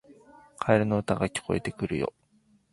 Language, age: Japanese, 19-29